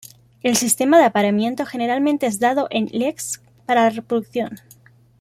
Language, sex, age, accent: Spanish, female, 19-29, España: Centro-Sur peninsular (Madrid, Toledo, Castilla-La Mancha)